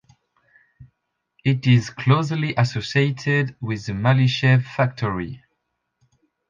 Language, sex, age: English, male, 30-39